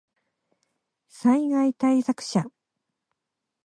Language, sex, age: Japanese, female, 50-59